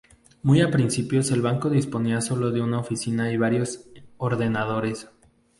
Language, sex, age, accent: Spanish, male, 19-29, México